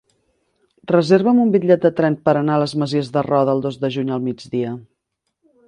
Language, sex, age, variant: Catalan, female, 30-39, Central